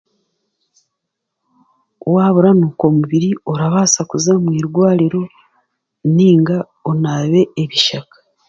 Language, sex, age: Chiga, female, 40-49